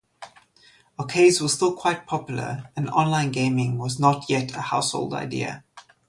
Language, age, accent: English, 30-39, Southern African (South Africa, Zimbabwe, Namibia)